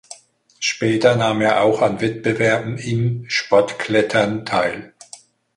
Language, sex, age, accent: German, male, 60-69, Deutschland Deutsch